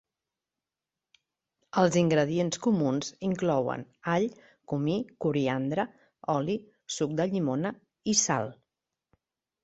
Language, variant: Catalan, Central